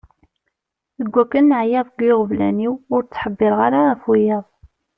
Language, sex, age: Kabyle, female, 19-29